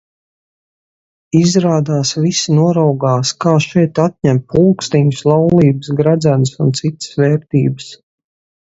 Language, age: Latvian, 40-49